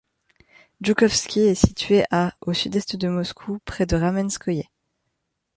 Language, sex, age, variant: French, female, 19-29, Français de métropole